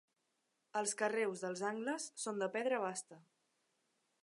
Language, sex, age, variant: Catalan, female, under 19, Central